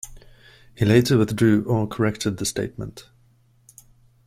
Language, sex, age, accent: English, male, 30-39, Southern African (South Africa, Zimbabwe, Namibia)